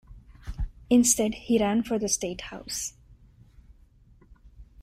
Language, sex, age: English, female, 19-29